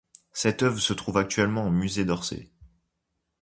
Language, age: French, 19-29